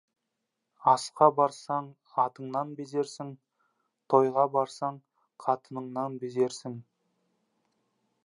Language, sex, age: Kazakh, male, 19-29